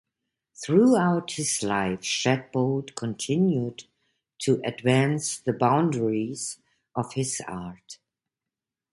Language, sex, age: English, female, 50-59